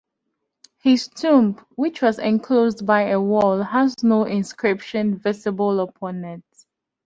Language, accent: English, Southern African (South Africa, Zimbabwe, Namibia)